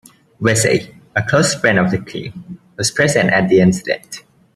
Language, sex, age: English, male, 19-29